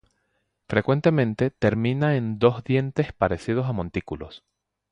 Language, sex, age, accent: Spanish, male, 40-49, Caribe: Cuba, Venezuela, Puerto Rico, República Dominicana, Panamá, Colombia caribeña, México caribeño, Costa del golfo de México